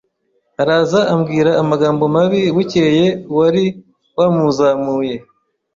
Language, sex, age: Kinyarwanda, male, 30-39